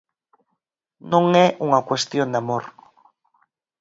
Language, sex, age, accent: Galician, female, 40-49, Oriental (común en zona oriental)